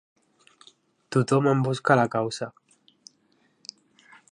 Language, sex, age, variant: Catalan, male, 19-29, Central